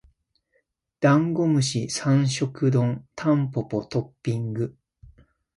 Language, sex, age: Japanese, male, 30-39